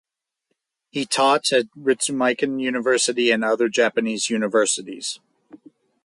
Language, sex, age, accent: English, male, 40-49, United States English